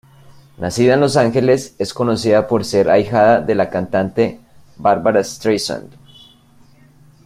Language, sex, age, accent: Spanish, male, 19-29, Andino-Pacífico: Colombia, Perú, Ecuador, oeste de Bolivia y Venezuela andina